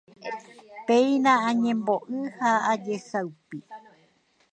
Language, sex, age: Guarani, female, 19-29